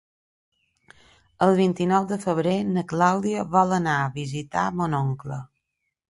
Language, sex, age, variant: Catalan, female, 50-59, Balear